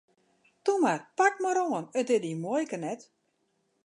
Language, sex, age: Western Frisian, female, 60-69